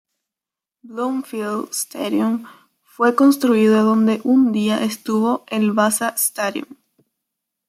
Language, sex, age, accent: Spanish, female, under 19, Rioplatense: Argentina, Uruguay, este de Bolivia, Paraguay